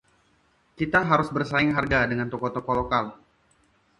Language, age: Indonesian, 19-29